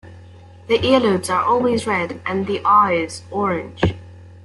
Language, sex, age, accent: English, female, under 19, England English